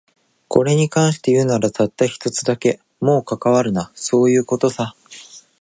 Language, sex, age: Japanese, male, 19-29